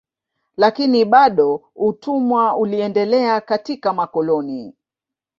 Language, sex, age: Swahili, female, 50-59